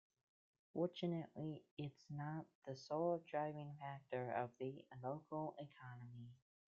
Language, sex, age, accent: English, male, 19-29, United States English